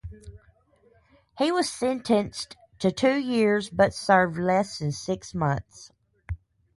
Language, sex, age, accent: English, female, 40-49, United States English